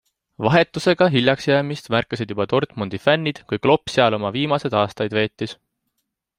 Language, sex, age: Estonian, male, 19-29